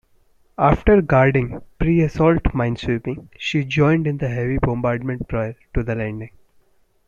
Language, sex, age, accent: English, male, under 19, India and South Asia (India, Pakistan, Sri Lanka)